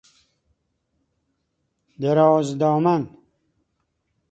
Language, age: Persian, 70-79